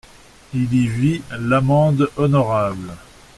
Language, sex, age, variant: French, male, 40-49, Français de métropole